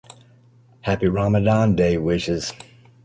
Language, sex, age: English, male, 50-59